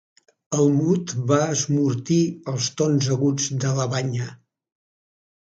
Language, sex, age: Catalan, male, 70-79